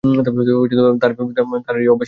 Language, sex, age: Bengali, male, 19-29